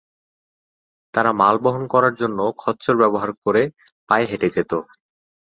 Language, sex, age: Bengali, male, 19-29